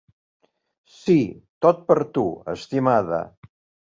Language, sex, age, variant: Catalan, male, 60-69, Central